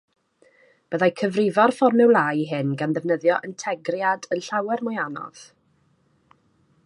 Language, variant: Welsh, South-Western Welsh